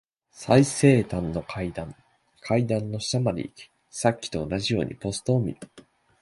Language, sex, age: Japanese, male, 19-29